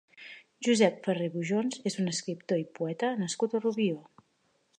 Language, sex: Catalan, female